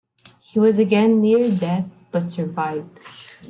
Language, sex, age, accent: English, female, 19-29, Filipino